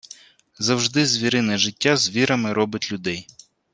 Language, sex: Ukrainian, male